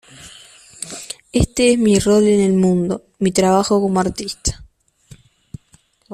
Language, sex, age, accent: Spanish, female, 19-29, Rioplatense: Argentina, Uruguay, este de Bolivia, Paraguay